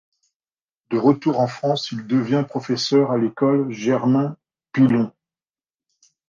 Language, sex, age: French, male, 50-59